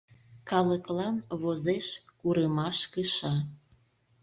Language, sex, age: Mari, female, 40-49